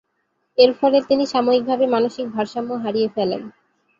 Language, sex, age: Bengali, female, 19-29